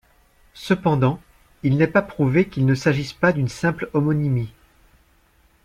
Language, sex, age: French, male, 50-59